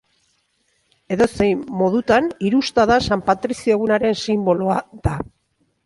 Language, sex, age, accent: Basque, female, 40-49, Erdialdekoa edo Nafarra (Gipuzkoa, Nafarroa)